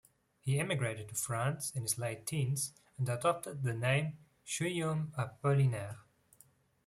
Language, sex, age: English, male, 19-29